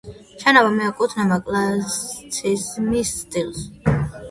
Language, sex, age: Georgian, female, under 19